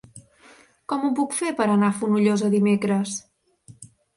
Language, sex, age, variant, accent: Catalan, female, 30-39, Central, central